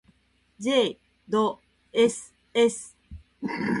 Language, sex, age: Japanese, female, 30-39